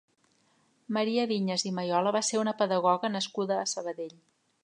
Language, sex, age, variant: Catalan, female, 50-59, Central